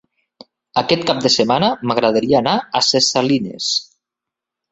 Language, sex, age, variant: Catalan, male, 40-49, Septentrional